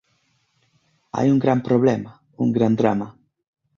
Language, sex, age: Galician, male, 19-29